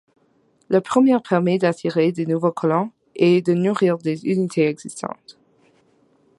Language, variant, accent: French, Français d'Amérique du Nord, Français du Canada